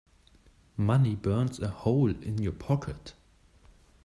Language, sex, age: English, male, under 19